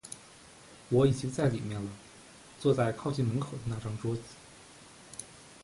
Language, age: Chinese, 30-39